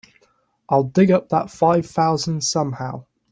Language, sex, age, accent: English, male, under 19, England English